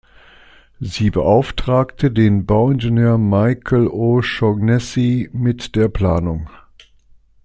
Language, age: German, 60-69